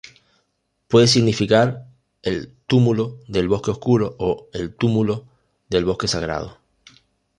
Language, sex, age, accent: Spanish, male, 30-39, España: Islas Canarias